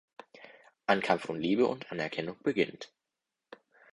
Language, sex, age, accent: German, male, 19-29, Deutschland Deutsch